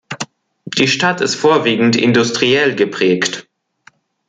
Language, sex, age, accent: German, male, under 19, Deutschland Deutsch